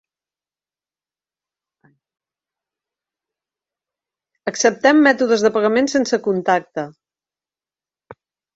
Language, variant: Catalan, Central